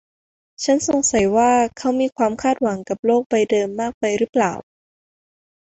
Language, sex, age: Thai, female, under 19